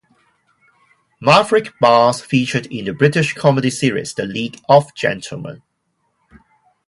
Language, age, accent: English, 30-39, Hong Kong English